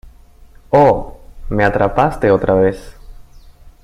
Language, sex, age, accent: Spanish, male, 19-29, Andino-Pacífico: Colombia, Perú, Ecuador, oeste de Bolivia y Venezuela andina